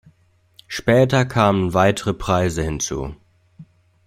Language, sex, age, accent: German, male, 19-29, Deutschland Deutsch